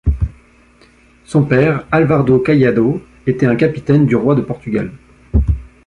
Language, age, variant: French, 30-39, Français de métropole